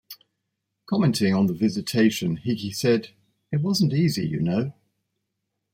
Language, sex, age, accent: English, male, 60-69, England English